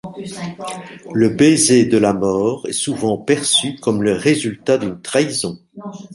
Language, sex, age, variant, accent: French, male, 60-69, Français d'Europe, Français de Belgique